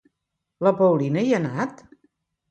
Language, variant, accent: Catalan, Central, central